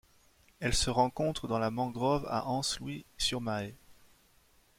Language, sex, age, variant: French, male, 30-39, Français de métropole